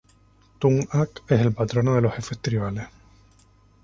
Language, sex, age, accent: Spanish, male, 19-29, España: Islas Canarias